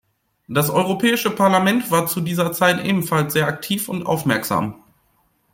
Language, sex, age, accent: German, male, 19-29, Deutschland Deutsch